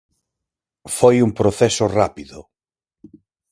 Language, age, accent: Galician, 30-39, Normativo (estándar); Neofalante